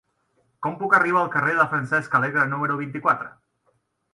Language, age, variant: Catalan, 19-29, Central